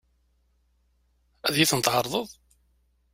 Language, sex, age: Kabyle, male, 40-49